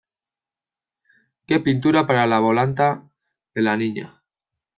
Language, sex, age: Spanish, male, 19-29